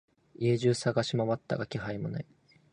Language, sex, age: Japanese, male, 19-29